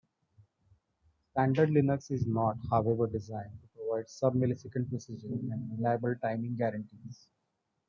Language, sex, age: English, male, 40-49